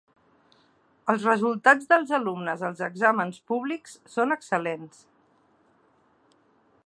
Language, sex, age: Catalan, female, 30-39